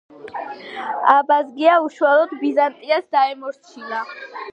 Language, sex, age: Georgian, female, under 19